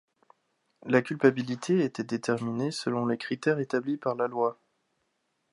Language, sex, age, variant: French, male, 19-29, Français de métropole